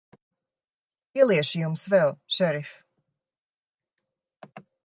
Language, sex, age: Latvian, female, 40-49